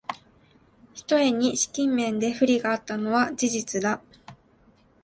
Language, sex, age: Japanese, female, 19-29